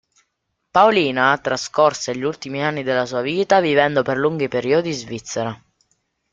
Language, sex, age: Italian, male, under 19